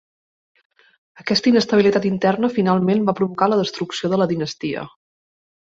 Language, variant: Catalan, Central